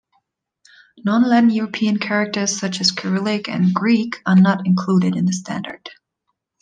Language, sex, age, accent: English, female, 30-39, United States English